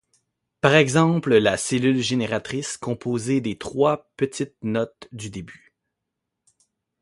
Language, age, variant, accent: French, 40-49, Français d'Amérique du Nord, Français du Canada